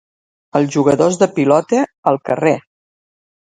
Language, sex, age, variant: Catalan, female, 50-59, Septentrional